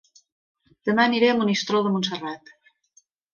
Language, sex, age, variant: Catalan, female, 60-69, Central